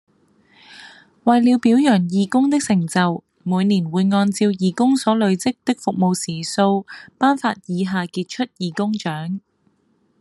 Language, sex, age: Cantonese, female, 30-39